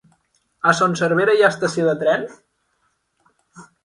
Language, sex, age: Catalan, male, 40-49